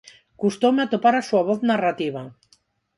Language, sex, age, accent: Galician, female, 50-59, Neofalante